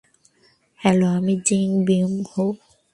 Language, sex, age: Bengali, female, 19-29